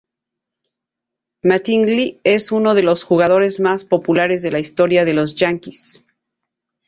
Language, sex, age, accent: Spanish, female, 40-49, México